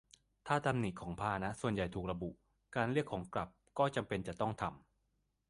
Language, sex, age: Thai, male, 19-29